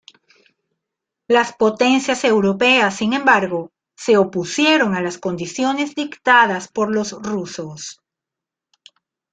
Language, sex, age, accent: Spanish, female, 50-59, Caribe: Cuba, Venezuela, Puerto Rico, República Dominicana, Panamá, Colombia caribeña, México caribeño, Costa del golfo de México